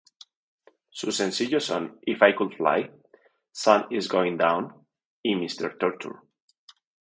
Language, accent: Spanish, México